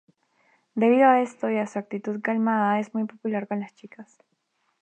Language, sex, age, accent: Spanish, female, 19-29, Andino-Pacífico: Colombia, Perú, Ecuador, oeste de Bolivia y Venezuela andina